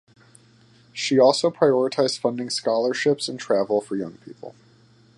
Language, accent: English, United States English